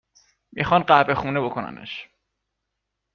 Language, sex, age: Persian, male, 19-29